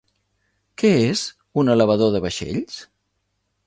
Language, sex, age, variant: Catalan, male, 50-59, Central